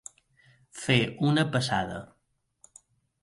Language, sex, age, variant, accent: Catalan, male, 19-29, Balear, mallorquí